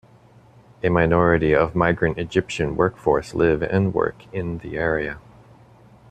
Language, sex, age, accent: English, male, 40-49, United States English